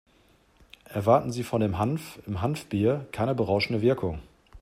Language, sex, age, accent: German, male, 30-39, Deutschland Deutsch